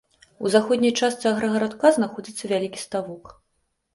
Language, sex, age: Belarusian, female, 30-39